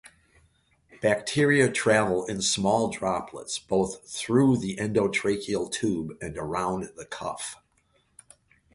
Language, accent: English, United States English